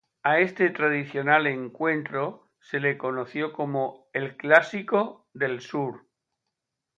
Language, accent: Spanish, España: Sur peninsular (Andalucia, Extremadura, Murcia)